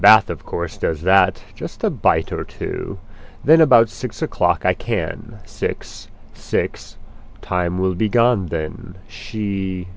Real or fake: real